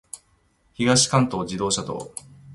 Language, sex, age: Japanese, male, 30-39